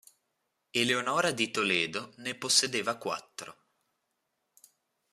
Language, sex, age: Italian, male, under 19